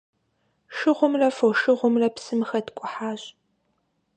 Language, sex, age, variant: Kabardian, female, 19-29, Адыгэбзэ (Къэбэрдей, Кирил, псоми зэдай)